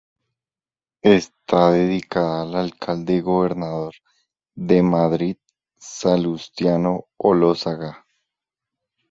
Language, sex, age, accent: Spanish, male, 19-29, Andino-Pacífico: Colombia, Perú, Ecuador, oeste de Bolivia y Venezuela andina